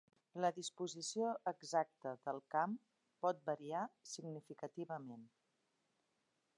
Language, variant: Catalan, Central